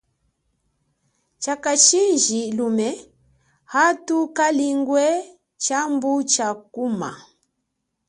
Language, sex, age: Chokwe, female, 30-39